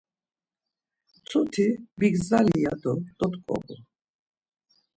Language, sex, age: Laz, female, 50-59